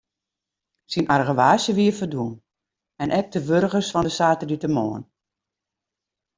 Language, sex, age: Western Frisian, female, 60-69